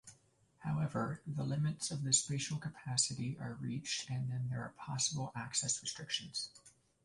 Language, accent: English, United States English